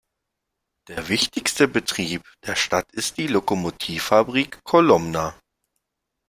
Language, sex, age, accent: German, male, 19-29, Deutschland Deutsch